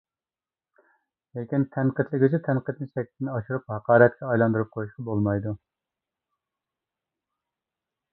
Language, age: Uyghur, 40-49